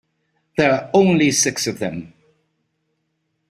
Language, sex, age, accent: English, male, 50-59, England English